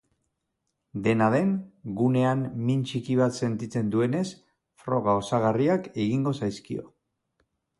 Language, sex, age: Basque, male, 40-49